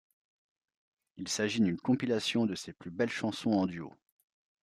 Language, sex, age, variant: French, male, 19-29, Français de métropole